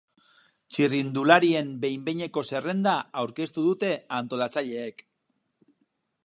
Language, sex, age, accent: Basque, male, 30-39, Mendebalekoa (Araba, Bizkaia, Gipuzkoako mendebaleko herri batzuk)